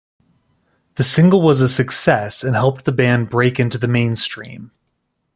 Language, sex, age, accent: English, male, 30-39, United States English